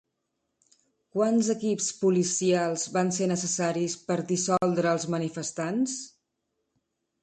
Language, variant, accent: Catalan, Central, central